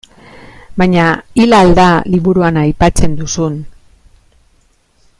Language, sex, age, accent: Basque, female, 40-49, Mendebalekoa (Araba, Bizkaia, Gipuzkoako mendebaleko herri batzuk)